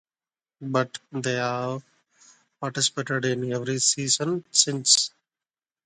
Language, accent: English, India and South Asia (India, Pakistan, Sri Lanka)